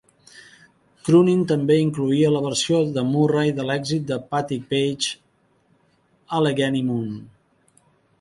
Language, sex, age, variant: Catalan, male, 50-59, Central